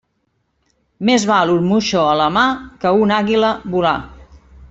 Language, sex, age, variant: Catalan, female, 50-59, Central